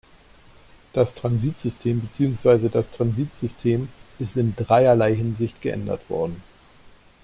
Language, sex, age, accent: German, male, 40-49, Deutschland Deutsch